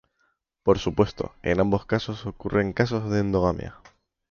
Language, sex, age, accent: Spanish, male, 19-29, España: Centro-Sur peninsular (Madrid, Toledo, Castilla-La Mancha); España: Islas Canarias